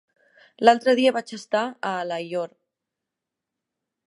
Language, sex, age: Catalan, female, 19-29